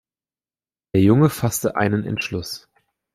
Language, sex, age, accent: German, male, 19-29, Deutschland Deutsch